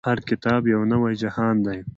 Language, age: Pashto, 19-29